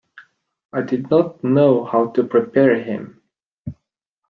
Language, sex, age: English, male, 30-39